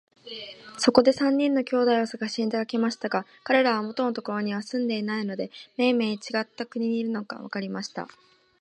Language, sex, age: Japanese, female, under 19